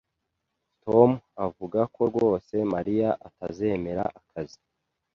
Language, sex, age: Kinyarwanda, male, 19-29